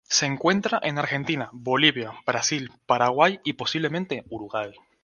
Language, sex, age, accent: Spanish, male, 19-29, España: Islas Canarias